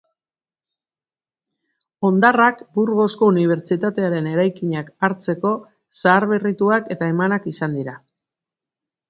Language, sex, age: Basque, female, 50-59